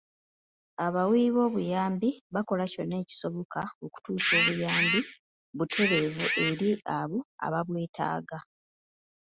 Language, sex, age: Ganda, female, 30-39